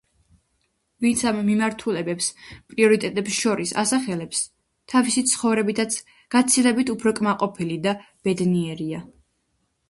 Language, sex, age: Georgian, female, under 19